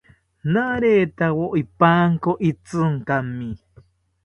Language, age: South Ucayali Ashéninka, 30-39